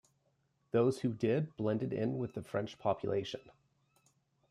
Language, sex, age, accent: English, male, 19-29, Canadian English